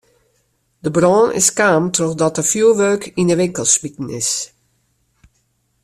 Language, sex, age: Western Frisian, female, 60-69